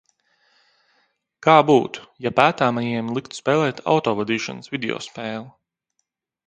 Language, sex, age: Latvian, male, 19-29